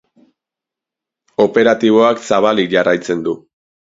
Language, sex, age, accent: Basque, male, 19-29, Mendebalekoa (Araba, Bizkaia, Gipuzkoako mendebaleko herri batzuk)